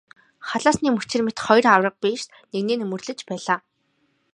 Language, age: Mongolian, 19-29